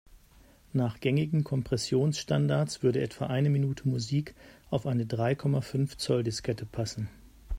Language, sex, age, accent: German, male, 50-59, Deutschland Deutsch